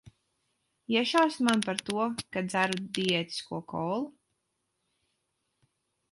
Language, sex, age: Latvian, female, 19-29